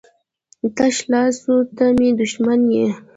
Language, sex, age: Pashto, female, under 19